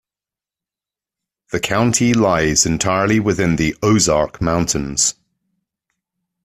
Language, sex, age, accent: English, male, 40-49, England English